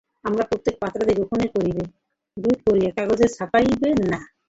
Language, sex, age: Bengali, female, 50-59